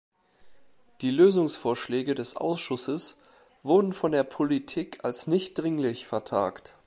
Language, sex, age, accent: German, male, 40-49, Deutschland Deutsch